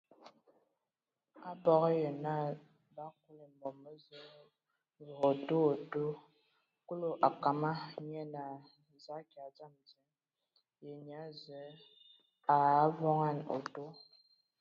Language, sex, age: Ewondo, female, 19-29